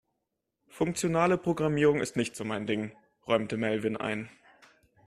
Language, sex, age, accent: German, male, 19-29, Deutschland Deutsch